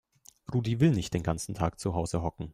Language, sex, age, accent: German, male, 19-29, Deutschland Deutsch